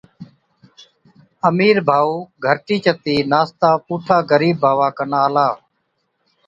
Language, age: Od, 40-49